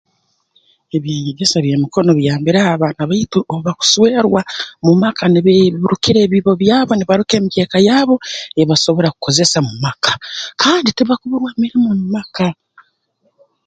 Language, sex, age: Tooro, female, 40-49